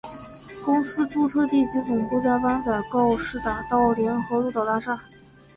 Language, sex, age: Chinese, female, 19-29